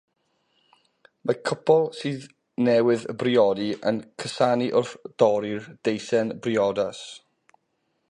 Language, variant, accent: Welsh, South-Eastern Welsh, Y Deyrnas Unedig Cymraeg